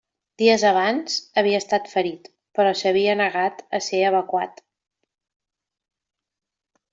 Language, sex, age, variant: Catalan, female, 40-49, Central